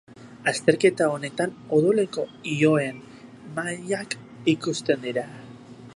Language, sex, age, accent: Basque, male, 19-29, Mendebalekoa (Araba, Bizkaia, Gipuzkoako mendebaleko herri batzuk)